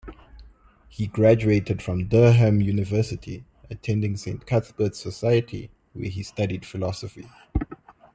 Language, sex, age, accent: English, male, 19-29, Southern African (South Africa, Zimbabwe, Namibia)